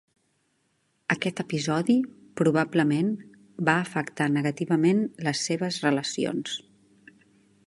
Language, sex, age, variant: Catalan, female, 40-49, Central